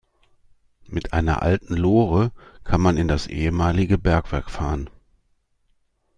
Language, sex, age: German, male, 50-59